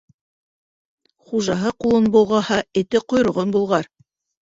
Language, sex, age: Bashkir, female, 60-69